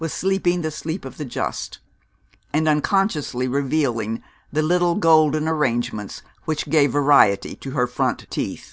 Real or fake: real